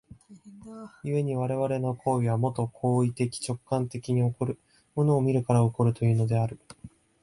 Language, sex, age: Japanese, male, 19-29